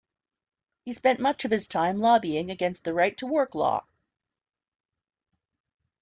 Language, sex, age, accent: English, female, 40-49, Canadian English